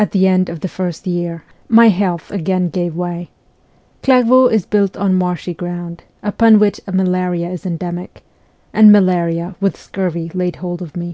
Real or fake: real